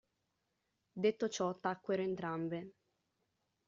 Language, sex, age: Italian, female, 19-29